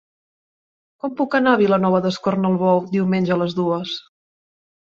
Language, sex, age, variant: Catalan, female, 30-39, Central